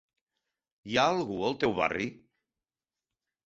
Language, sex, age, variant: Catalan, male, 60-69, Central